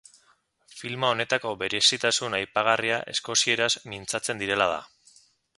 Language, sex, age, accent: Basque, male, 30-39, Mendebalekoa (Araba, Bizkaia, Gipuzkoako mendebaleko herri batzuk)